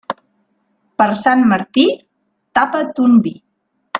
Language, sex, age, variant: Catalan, female, 40-49, Nord-Occidental